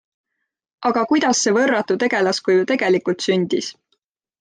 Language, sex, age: Estonian, female, 19-29